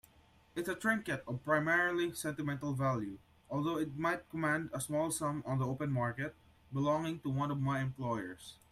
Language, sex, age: English, male, 19-29